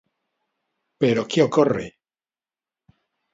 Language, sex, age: Galician, male, 50-59